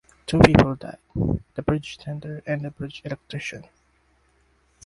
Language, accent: English, Filipino